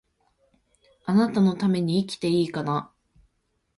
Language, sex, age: Japanese, female, 19-29